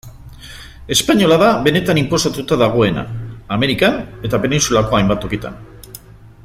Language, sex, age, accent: Basque, male, 50-59, Mendebalekoa (Araba, Bizkaia, Gipuzkoako mendebaleko herri batzuk)